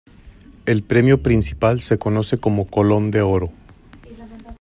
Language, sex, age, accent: Spanish, male, 40-49, México